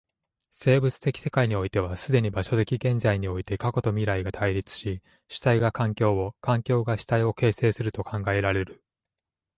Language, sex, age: Japanese, male, 30-39